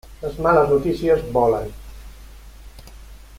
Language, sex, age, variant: Catalan, male, 60-69, Central